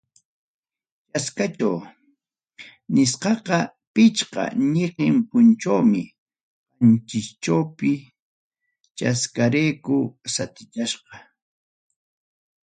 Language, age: Ayacucho Quechua, 60-69